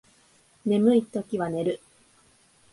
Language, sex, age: Japanese, female, 19-29